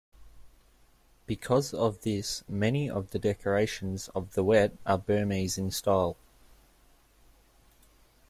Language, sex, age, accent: English, male, 19-29, Australian English